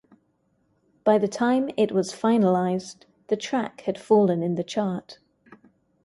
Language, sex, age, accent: English, female, 30-39, England English